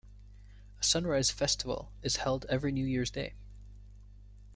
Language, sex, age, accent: English, male, 19-29, United States English